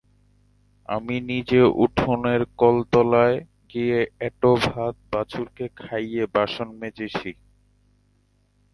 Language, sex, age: Bengali, male, 19-29